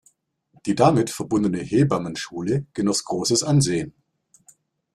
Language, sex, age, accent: German, male, 40-49, Deutschland Deutsch